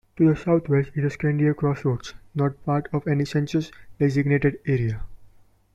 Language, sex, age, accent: English, male, 19-29, India and South Asia (India, Pakistan, Sri Lanka)